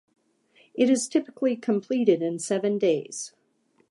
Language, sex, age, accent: English, female, 50-59, United States English